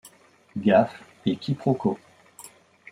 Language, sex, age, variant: French, male, 40-49, Français de métropole